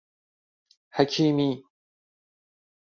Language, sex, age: Persian, male, 40-49